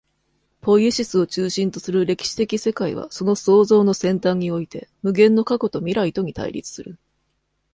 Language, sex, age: Japanese, female, 40-49